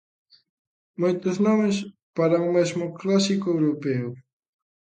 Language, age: Galician, 19-29